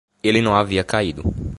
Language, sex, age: Portuguese, male, under 19